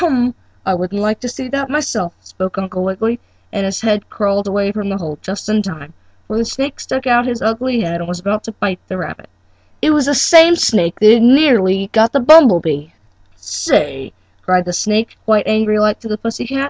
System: none